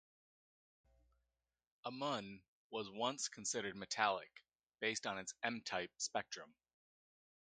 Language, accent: English, United States English